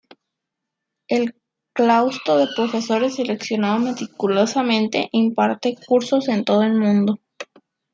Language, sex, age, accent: Spanish, female, 19-29, México